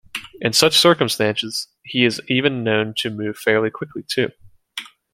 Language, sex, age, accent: English, male, 19-29, United States English